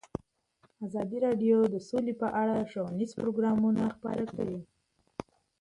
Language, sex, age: Pashto, female, 19-29